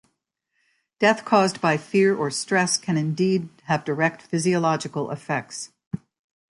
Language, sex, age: English, female, 60-69